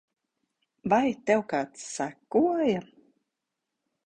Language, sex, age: Latvian, female, 19-29